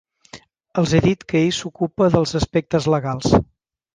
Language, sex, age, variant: Catalan, male, 50-59, Central